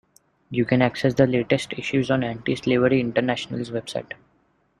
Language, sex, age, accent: English, male, 19-29, India and South Asia (India, Pakistan, Sri Lanka)